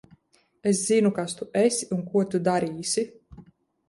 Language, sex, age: Latvian, female, 19-29